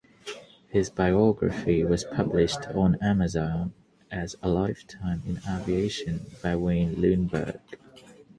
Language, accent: English, United States English; Australian English